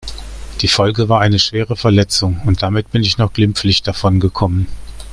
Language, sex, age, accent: German, male, 60-69, Deutschland Deutsch